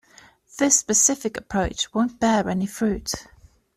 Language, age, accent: English, 19-29, England English